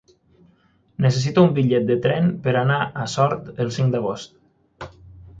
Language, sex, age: Catalan, male, 30-39